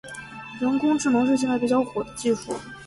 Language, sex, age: Chinese, female, 19-29